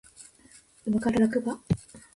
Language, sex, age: Japanese, female, 19-29